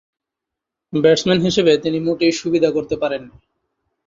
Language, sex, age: Bengali, male, 30-39